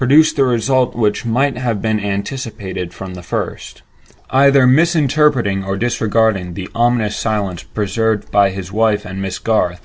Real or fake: real